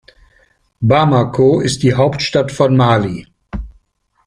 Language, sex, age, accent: German, male, 60-69, Deutschland Deutsch